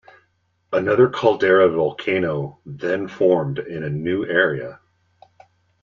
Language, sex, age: English, male, 40-49